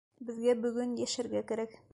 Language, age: Bashkir, 19-29